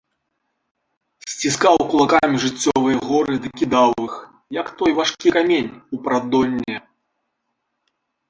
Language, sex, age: Belarusian, male, 40-49